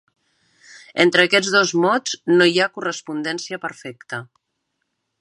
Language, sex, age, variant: Catalan, female, 60-69, Central